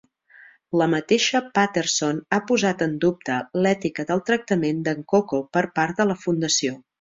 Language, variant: Catalan, Central